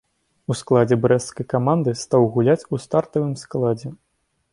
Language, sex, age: Belarusian, male, under 19